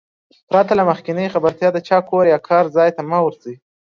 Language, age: Pashto, under 19